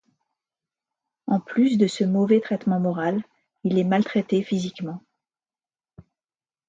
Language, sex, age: French, female, 50-59